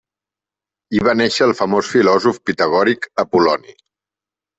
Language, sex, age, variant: Catalan, male, 30-39, Central